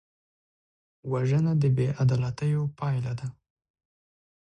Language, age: Pashto, 19-29